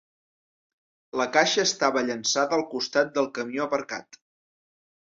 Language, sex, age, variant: Catalan, male, 40-49, Central